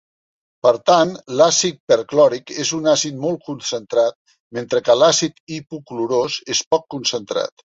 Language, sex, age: Catalan, male, 50-59